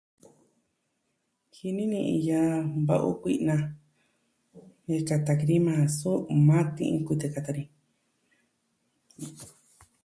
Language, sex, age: Southwestern Tlaxiaco Mixtec, female, 40-49